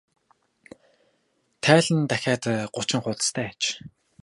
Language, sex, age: Mongolian, male, 19-29